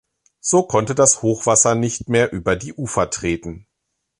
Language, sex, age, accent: German, male, 40-49, Deutschland Deutsch